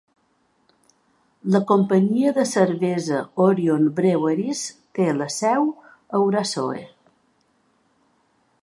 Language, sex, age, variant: Catalan, female, 50-59, Balear